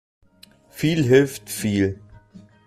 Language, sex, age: German, male, 19-29